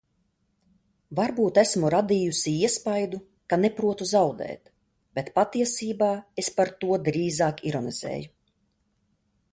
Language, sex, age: Latvian, female, 40-49